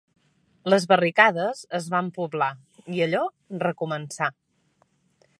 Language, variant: Catalan, Central